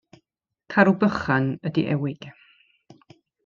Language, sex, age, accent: Welsh, female, 30-39, Y Deyrnas Unedig Cymraeg